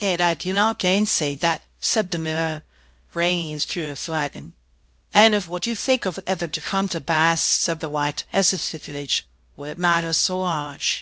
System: TTS, VITS